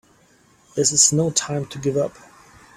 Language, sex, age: English, male, 19-29